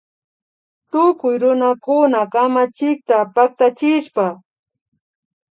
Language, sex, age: Imbabura Highland Quichua, female, 30-39